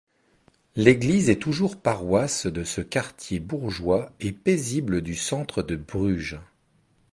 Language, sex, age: French, male, 40-49